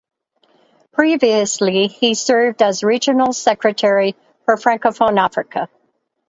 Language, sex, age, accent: English, female, 60-69, United States English